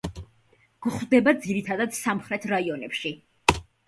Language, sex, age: Georgian, female, 19-29